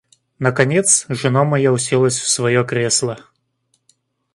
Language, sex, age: Russian, male, 30-39